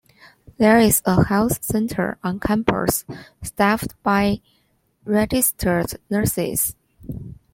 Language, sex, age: English, female, 30-39